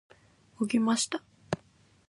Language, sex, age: Japanese, female, 19-29